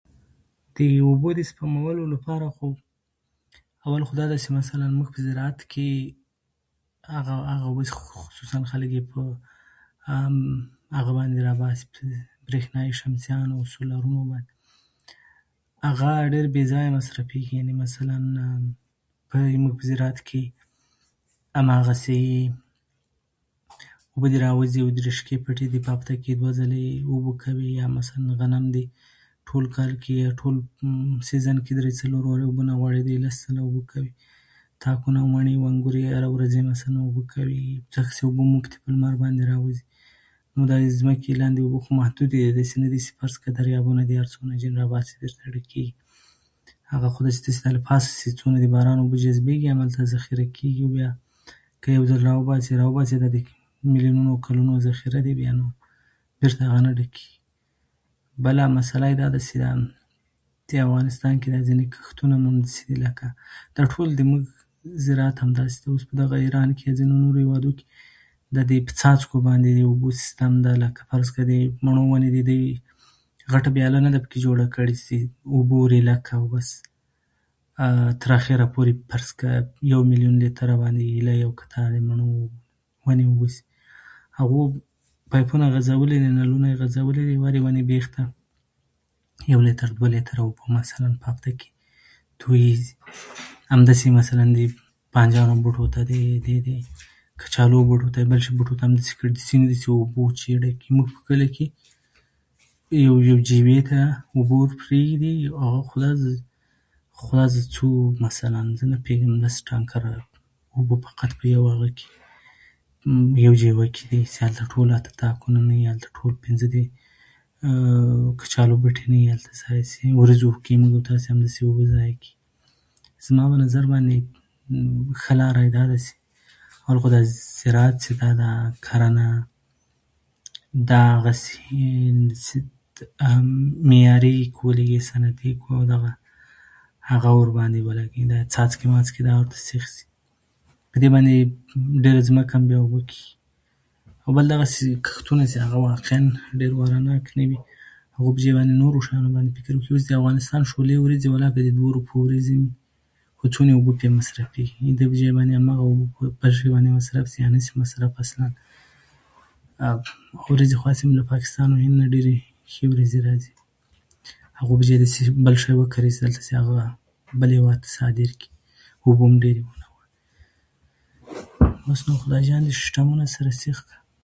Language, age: Pashto, 30-39